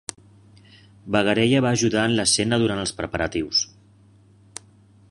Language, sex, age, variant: Catalan, male, 40-49, Central